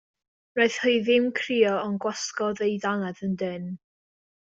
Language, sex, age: Welsh, female, under 19